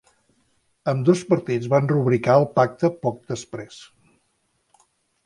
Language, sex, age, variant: Catalan, male, 60-69, Central